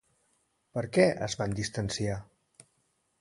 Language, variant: Catalan, Central